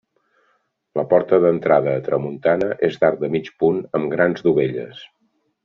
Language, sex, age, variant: Catalan, male, 60-69, Central